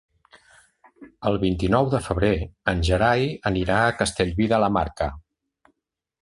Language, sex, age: Catalan, male, 50-59